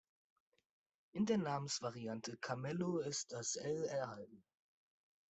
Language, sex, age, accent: German, male, under 19, Deutschland Deutsch